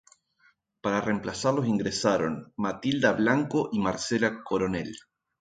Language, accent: Spanish, Rioplatense: Argentina, Uruguay, este de Bolivia, Paraguay